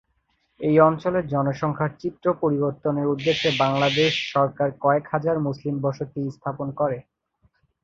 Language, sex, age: Bengali, male, 19-29